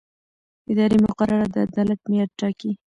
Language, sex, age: Pashto, female, 19-29